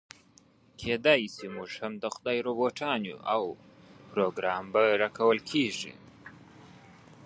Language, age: Pashto, 19-29